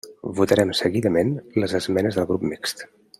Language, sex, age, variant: Catalan, male, 40-49, Central